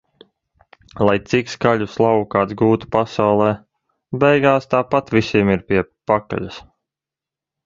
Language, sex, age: Latvian, male, 30-39